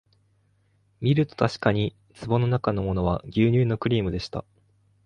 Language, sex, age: Japanese, male, 19-29